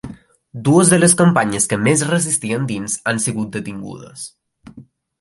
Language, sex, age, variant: Catalan, male, under 19, Balear